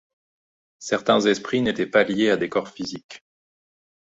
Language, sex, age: French, male, 30-39